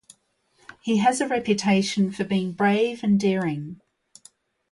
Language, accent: English, Australian English